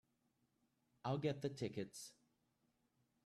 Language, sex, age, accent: English, male, 30-39, United States English